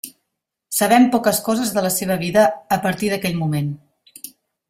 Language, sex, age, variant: Catalan, female, 40-49, Central